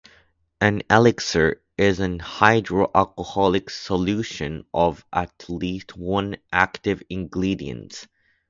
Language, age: English, 19-29